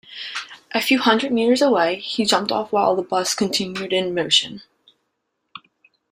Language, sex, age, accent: English, female, 19-29, United States English